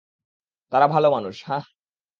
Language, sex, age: Bengali, male, 19-29